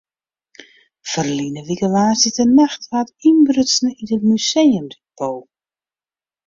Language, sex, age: Western Frisian, female, 30-39